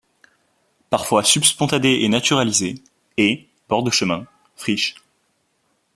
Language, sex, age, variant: French, male, 19-29, Français de métropole